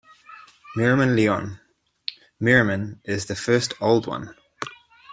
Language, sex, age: English, male, 30-39